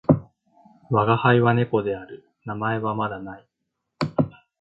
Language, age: Japanese, 19-29